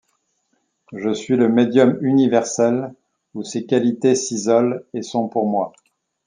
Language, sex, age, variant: French, male, 50-59, Français de métropole